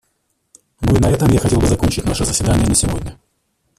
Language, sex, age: Russian, male, 30-39